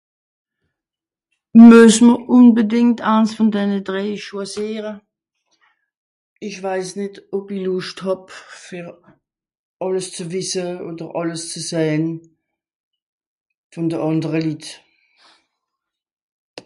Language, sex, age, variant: Swiss German, female, 60-69, Nordniederàlemmànisch (Rishoffe, Zàwere, Bùsswìller, Hawenau, Brüemt, Stroossbùri, Molse, Dàmbàch, Schlettstàtt, Pfàlzbùri usw.)